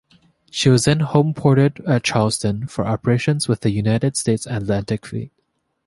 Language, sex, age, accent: English, male, 19-29, Canadian English